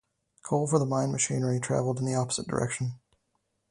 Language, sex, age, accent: English, male, 30-39, United States English